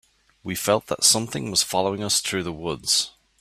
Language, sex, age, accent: English, male, 30-39, Irish English